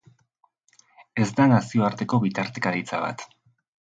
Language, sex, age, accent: Basque, male, 40-49, Erdialdekoa edo Nafarra (Gipuzkoa, Nafarroa)